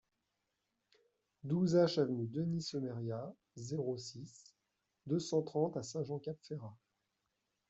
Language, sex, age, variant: French, male, 30-39, Français de métropole